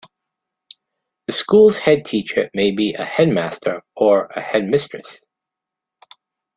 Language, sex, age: English, male, 50-59